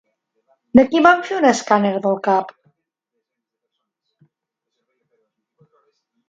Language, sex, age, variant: Catalan, female, 50-59, Central